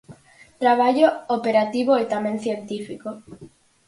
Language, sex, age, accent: Galician, female, under 19, Normativo (estándar)